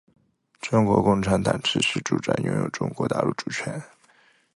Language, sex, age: Chinese, male, 19-29